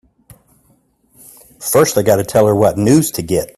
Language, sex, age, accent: English, male, 50-59, United States English